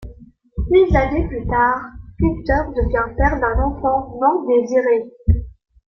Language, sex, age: French, female, 19-29